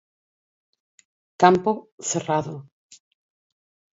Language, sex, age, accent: Galician, female, 50-59, Normativo (estándar)